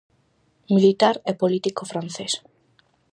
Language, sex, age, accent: Galician, female, under 19, Atlántico (seseo e gheada)